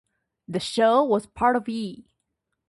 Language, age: English, under 19